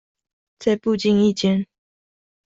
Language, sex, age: Chinese, female, under 19